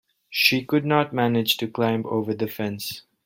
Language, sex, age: English, male, 19-29